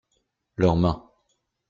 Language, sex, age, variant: French, male, 19-29, Français de métropole